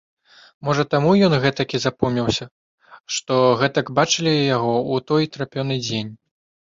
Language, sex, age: Belarusian, male, under 19